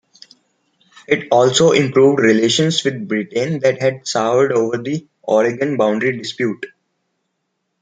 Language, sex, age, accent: English, male, 19-29, India and South Asia (India, Pakistan, Sri Lanka)